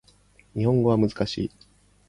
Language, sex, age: Japanese, male, 40-49